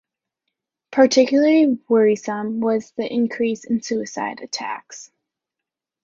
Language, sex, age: English, female, 19-29